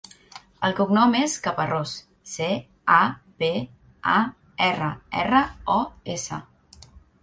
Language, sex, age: Catalan, female, 30-39